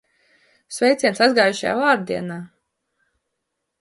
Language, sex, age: Latvian, female, 19-29